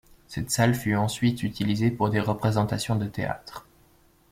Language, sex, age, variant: French, male, 19-29, Français de métropole